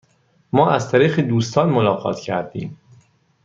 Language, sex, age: Persian, male, 30-39